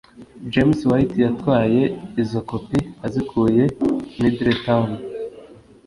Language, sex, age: Kinyarwanda, male, 19-29